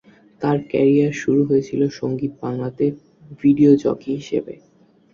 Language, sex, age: Bengali, male, under 19